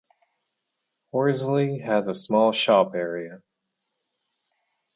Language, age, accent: English, 30-39, United States English